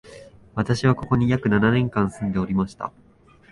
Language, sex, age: Japanese, male, 19-29